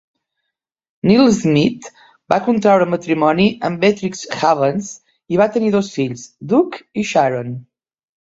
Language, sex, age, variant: Catalan, female, 50-59, Central